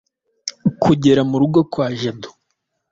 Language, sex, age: Kinyarwanda, male, 19-29